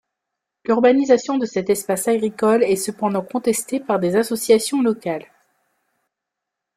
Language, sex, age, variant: French, female, 30-39, Français de métropole